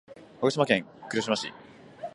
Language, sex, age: Japanese, male, 19-29